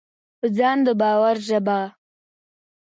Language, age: Pashto, 30-39